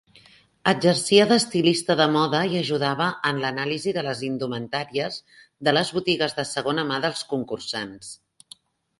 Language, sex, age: Catalan, female, 50-59